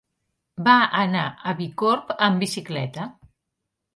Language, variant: Catalan, Central